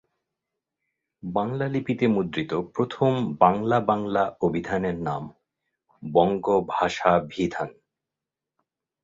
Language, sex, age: Bengali, male, 40-49